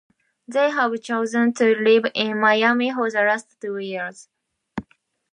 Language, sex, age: English, female, 19-29